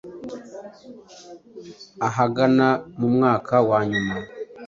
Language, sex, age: Kinyarwanda, male, 30-39